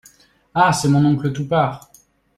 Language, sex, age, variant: French, male, 19-29, Français de métropole